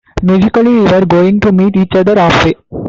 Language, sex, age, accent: English, male, 19-29, India and South Asia (India, Pakistan, Sri Lanka)